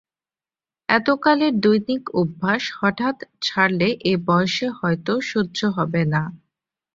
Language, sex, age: Bengali, female, 19-29